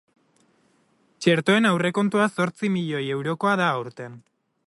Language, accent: Basque, Erdialdekoa edo Nafarra (Gipuzkoa, Nafarroa)